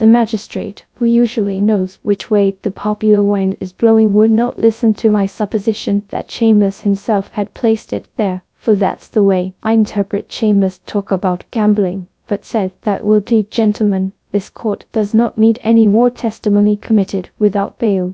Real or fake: fake